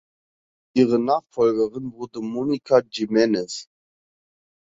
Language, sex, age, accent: German, male, 19-29, Deutschland Deutsch